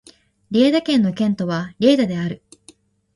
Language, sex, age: Japanese, female, 19-29